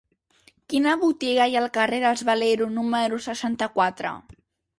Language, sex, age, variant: Catalan, male, under 19, Central